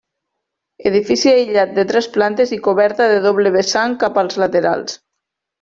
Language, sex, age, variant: Catalan, female, 40-49, Nord-Occidental